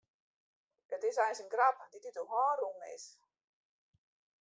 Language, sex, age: Western Frisian, female, 50-59